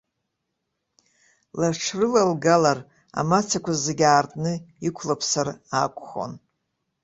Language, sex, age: Abkhazian, female, 60-69